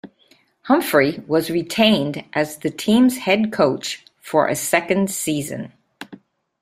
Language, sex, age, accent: English, female, 70-79, United States English